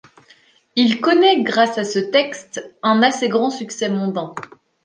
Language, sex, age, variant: French, male, 19-29, Français de métropole